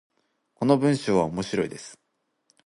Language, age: Japanese, under 19